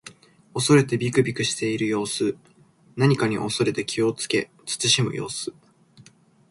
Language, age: Japanese, 19-29